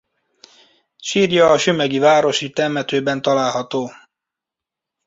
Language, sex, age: Hungarian, male, 30-39